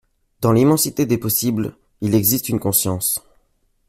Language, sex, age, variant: French, male, 19-29, Français de métropole